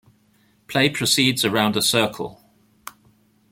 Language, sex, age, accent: English, male, 50-59, England English